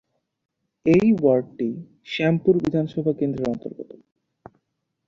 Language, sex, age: Bengali, male, 19-29